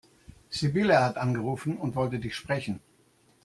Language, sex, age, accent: German, male, 60-69, Deutschland Deutsch